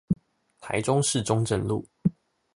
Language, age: Chinese, 19-29